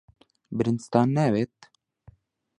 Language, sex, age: Central Kurdish, male, 19-29